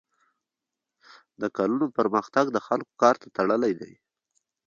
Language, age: Pashto, 19-29